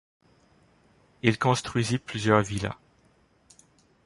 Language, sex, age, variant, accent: French, male, 30-39, Français d'Amérique du Nord, Français du Canada